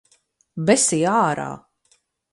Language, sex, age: Latvian, female, 50-59